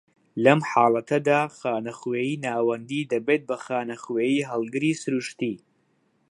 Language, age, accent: Central Kurdish, under 19, سۆرانی